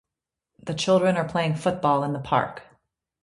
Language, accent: English, United States English